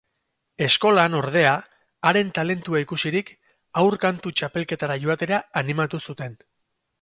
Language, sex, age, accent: Basque, male, 40-49, Mendebalekoa (Araba, Bizkaia, Gipuzkoako mendebaleko herri batzuk)